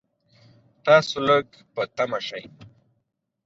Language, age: Pashto, 30-39